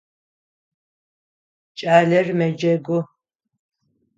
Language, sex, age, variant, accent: Adyghe, female, 50-59, Адыгабзэ (Кирил, пстэумэ зэдыряе), Кıэмгуй (Çemguy)